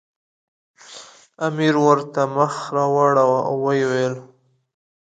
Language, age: Pashto, 30-39